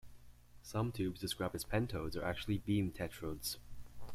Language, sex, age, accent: English, male, under 19, Canadian English